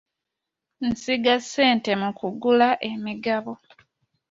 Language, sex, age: Ganda, female, 19-29